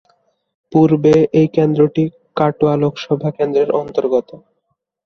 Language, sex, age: Bengali, male, 19-29